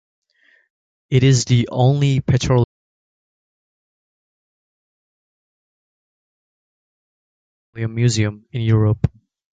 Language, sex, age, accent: English, male, 19-29, United States English